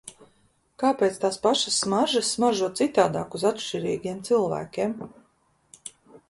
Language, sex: Latvian, female